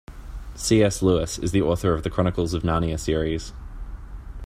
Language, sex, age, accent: English, male, 30-39, Australian English